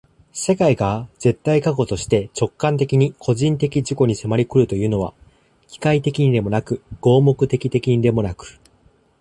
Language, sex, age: Japanese, male, 19-29